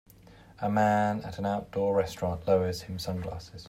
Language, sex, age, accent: English, male, 30-39, England English